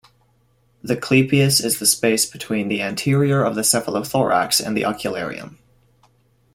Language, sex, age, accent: English, male, 19-29, Canadian English